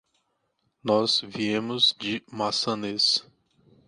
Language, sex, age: Portuguese, male, 30-39